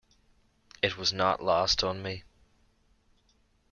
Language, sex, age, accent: English, male, 30-39, Irish English